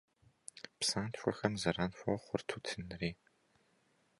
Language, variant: Kabardian, Адыгэбзэ (Къэбэрдей, Кирил, псоми зэдай)